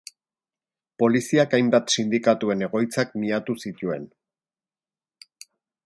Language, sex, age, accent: Basque, male, 50-59, Erdialdekoa edo Nafarra (Gipuzkoa, Nafarroa)